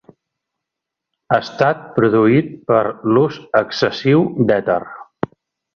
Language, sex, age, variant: Catalan, male, 30-39, Central